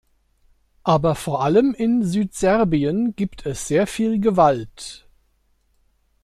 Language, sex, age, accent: German, male, 50-59, Deutschland Deutsch